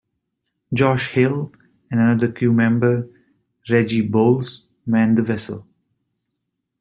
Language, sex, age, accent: English, male, 19-29, United States English